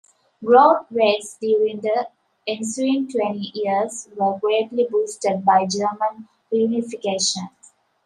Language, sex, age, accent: English, female, 19-29, England English